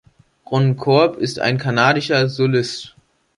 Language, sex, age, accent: German, male, under 19, Deutschland Deutsch